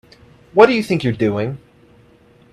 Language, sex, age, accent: English, male, 19-29, United States English